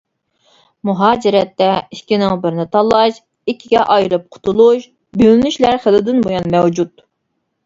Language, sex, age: Uyghur, female, 19-29